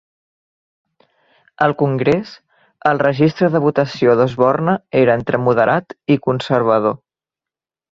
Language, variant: Catalan, Central